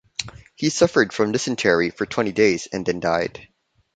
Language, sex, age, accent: English, male, 30-39, Filipino